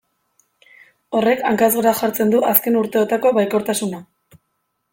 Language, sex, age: Basque, female, 19-29